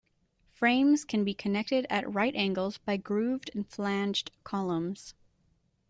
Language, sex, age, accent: English, female, 19-29, United States English